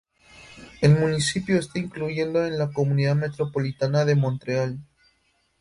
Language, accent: Spanish, Andino-Pacífico: Colombia, Perú, Ecuador, oeste de Bolivia y Venezuela andina